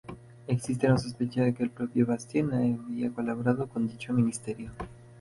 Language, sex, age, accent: Spanish, female, under 19, México